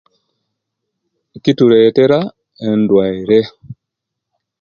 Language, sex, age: Kenyi, male, 40-49